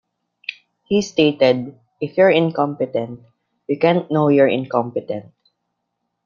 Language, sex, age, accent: English, male, under 19, Filipino